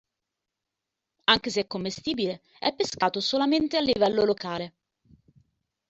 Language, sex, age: Italian, female, 40-49